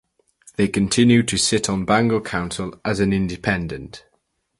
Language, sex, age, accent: English, male, under 19, England English